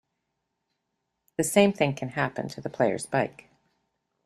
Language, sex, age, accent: English, female, 60-69, Canadian English